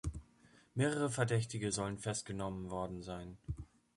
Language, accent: German, Deutschland Deutsch